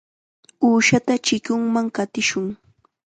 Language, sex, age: Chiquián Ancash Quechua, female, 19-29